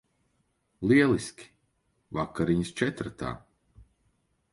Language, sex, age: Latvian, male, 40-49